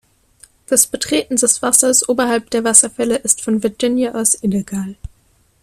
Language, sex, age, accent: German, female, 19-29, Deutschland Deutsch